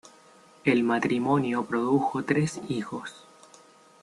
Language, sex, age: Spanish, male, 19-29